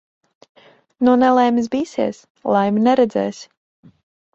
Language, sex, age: Latvian, female, 19-29